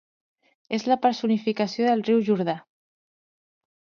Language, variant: Catalan, Central